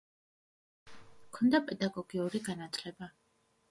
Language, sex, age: Georgian, female, 30-39